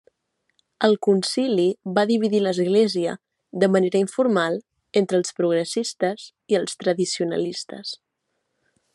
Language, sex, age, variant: Catalan, female, 19-29, Central